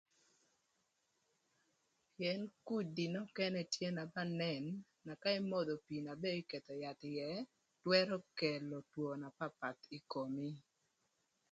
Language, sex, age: Thur, female, 30-39